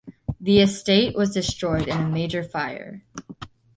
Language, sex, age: English, female, under 19